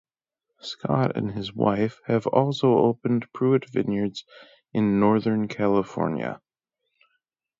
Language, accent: English, United States English